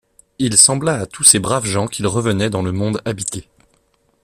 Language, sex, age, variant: French, male, 30-39, Français de métropole